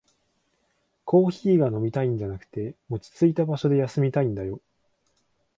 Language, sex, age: Japanese, male, 19-29